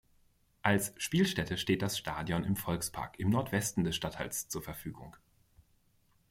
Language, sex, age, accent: German, male, 40-49, Deutschland Deutsch